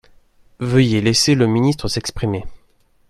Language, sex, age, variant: French, male, 19-29, Français de métropole